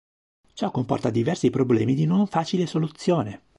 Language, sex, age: Italian, male, 30-39